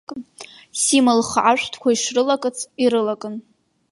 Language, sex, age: Abkhazian, female, under 19